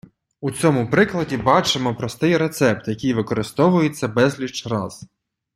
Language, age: Ukrainian, 19-29